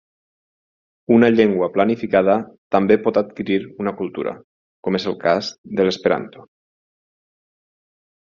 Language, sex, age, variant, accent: Catalan, male, 40-49, Valencià septentrional, valencià